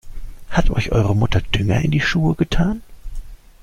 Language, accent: German, Deutschland Deutsch